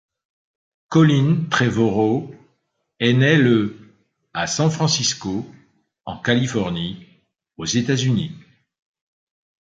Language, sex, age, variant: French, male, 50-59, Français de métropole